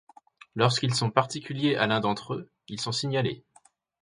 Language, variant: French, Français de métropole